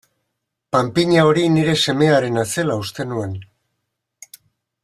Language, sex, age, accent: Basque, male, 60-69, Mendebalekoa (Araba, Bizkaia, Gipuzkoako mendebaleko herri batzuk)